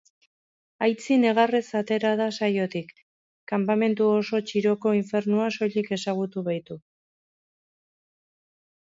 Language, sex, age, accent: Basque, female, 50-59, Mendebalekoa (Araba, Bizkaia, Gipuzkoako mendebaleko herri batzuk)